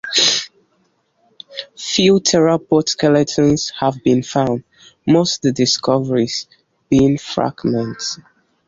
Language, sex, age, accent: English, male, 19-29, England English